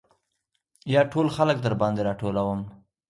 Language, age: Pashto, 19-29